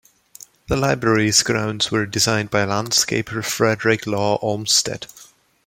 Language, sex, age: English, male, 19-29